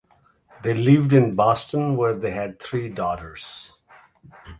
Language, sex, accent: English, male, India and South Asia (India, Pakistan, Sri Lanka)